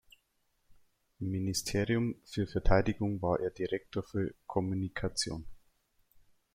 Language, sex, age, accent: German, male, 19-29, Deutschland Deutsch